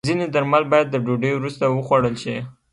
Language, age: Pashto, 19-29